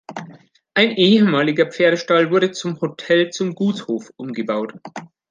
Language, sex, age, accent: German, male, 50-59, Deutschland Deutsch